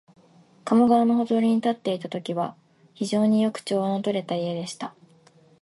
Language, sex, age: Japanese, female, 19-29